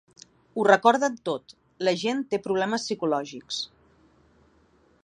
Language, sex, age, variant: Catalan, female, 40-49, Central